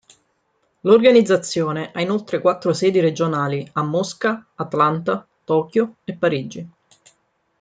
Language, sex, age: Italian, female, 30-39